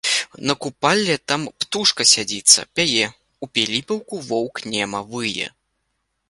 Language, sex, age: Belarusian, male, 30-39